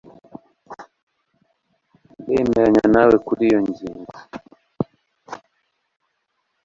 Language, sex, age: Kinyarwanda, male, 19-29